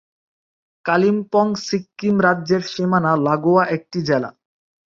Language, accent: Bengali, Bangladeshi; শুদ্ধ বাংলা